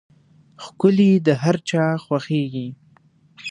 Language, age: Pashto, 19-29